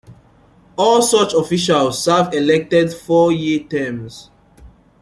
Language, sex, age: English, male, 19-29